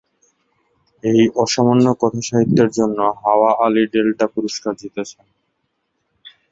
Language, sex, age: Bengali, male, 19-29